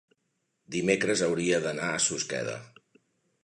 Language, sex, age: Catalan, male, 60-69